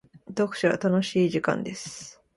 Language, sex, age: Japanese, female, 19-29